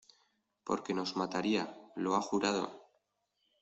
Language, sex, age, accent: Spanish, male, 19-29, España: Norte peninsular (Asturias, Castilla y León, Cantabria, País Vasco, Navarra, Aragón, La Rioja, Guadalajara, Cuenca)